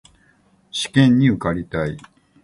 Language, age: Japanese, 60-69